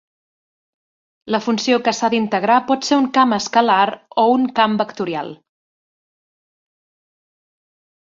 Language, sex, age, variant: Catalan, female, 40-49, Central